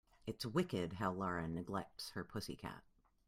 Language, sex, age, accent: English, female, 40-49, United States English